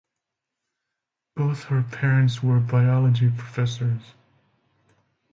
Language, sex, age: English, male, 40-49